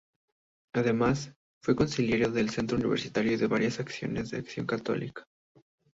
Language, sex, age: Spanish, male, 19-29